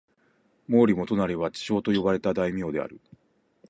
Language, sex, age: Japanese, male, 40-49